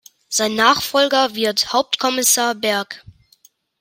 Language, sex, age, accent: German, male, under 19, Deutschland Deutsch